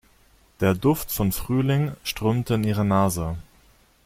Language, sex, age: German, male, 30-39